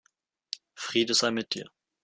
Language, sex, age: German, male, under 19